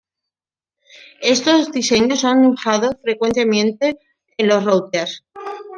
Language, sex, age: Spanish, female, 40-49